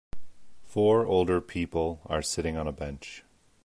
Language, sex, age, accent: English, male, 30-39, United States English